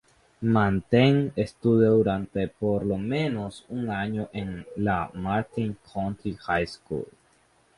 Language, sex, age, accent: Spanish, male, under 19, América central